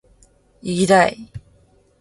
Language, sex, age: Japanese, female, 19-29